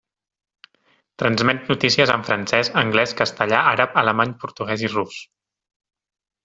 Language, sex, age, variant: Catalan, male, 30-39, Central